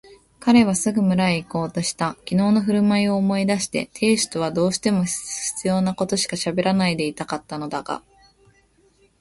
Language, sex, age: Japanese, female, 19-29